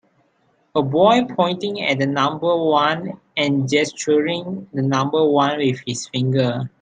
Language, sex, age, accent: English, male, 19-29, Malaysian English